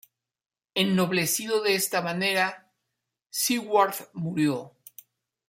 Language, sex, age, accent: Spanish, male, 50-59, México